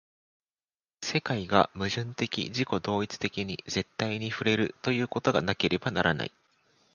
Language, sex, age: Japanese, male, 19-29